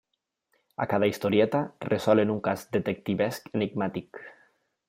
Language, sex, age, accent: Catalan, male, 19-29, valencià